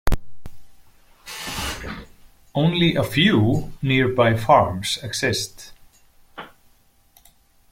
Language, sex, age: English, male, 30-39